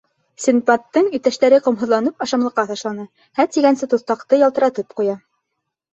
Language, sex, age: Bashkir, female, 19-29